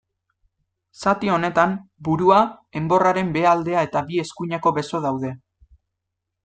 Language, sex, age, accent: Basque, male, 19-29, Mendebalekoa (Araba, Bizkaia, Gipuzkoako mendebaleko herri batzuk)